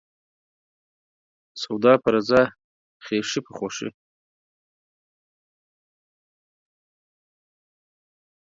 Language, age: Pashto, 30-39